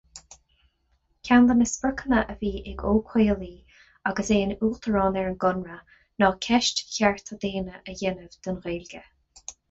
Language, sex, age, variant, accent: Irish, female, 30-39, Gaeilge Chonnacht, Cainteoir líofa, ní ó dhúchas